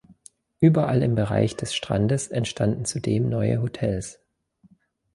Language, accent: German, Deutschland Deutsch